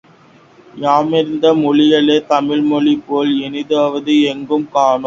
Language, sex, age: Tamil, male, under 19